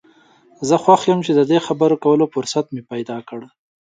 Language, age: Pashto, 19-29